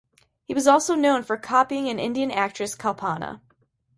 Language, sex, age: English, female, 30-39